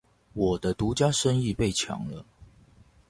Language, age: Chinese, 30-39